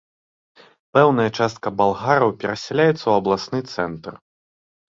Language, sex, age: Belarusian, male, under 19